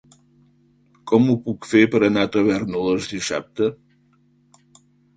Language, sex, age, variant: Catalan, male, 70-79, Central